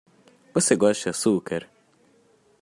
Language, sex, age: Portuguese, male, 19-29